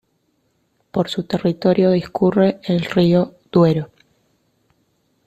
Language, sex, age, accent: Spanish, female, 40-49, Rioplatense: Argentina, Uruguay, este de Bolivia, Paraguay